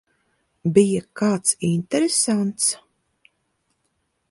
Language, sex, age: Latvian, female, 40-49